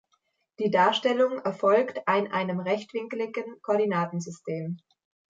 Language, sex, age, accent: German, female, 19-29, Deutschland Deutsch